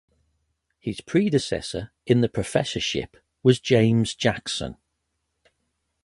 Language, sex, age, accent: English, male, 40-49, England English